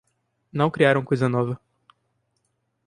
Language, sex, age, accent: Portuguese, male, 19-29, Mineiro